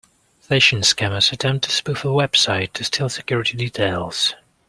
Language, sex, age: English, male, 19-29